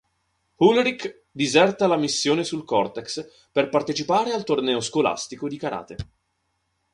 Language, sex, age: Italian, male, 19-29